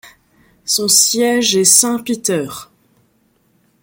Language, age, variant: French, 19-29, Français de métropole